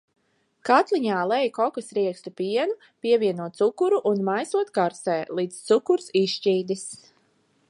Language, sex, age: Latvian, female, 40-49